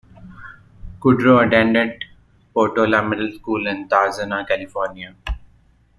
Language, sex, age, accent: English, male, 19-29, India and South Asia (India, Pakistan, Sri Lanka)